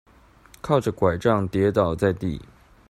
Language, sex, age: Chinese, male, 30-39